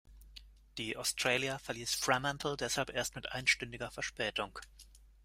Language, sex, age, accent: German, male, 30-39, Deutschland Deutsch